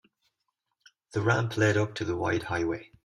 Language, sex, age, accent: English, male, 50-59, Irish English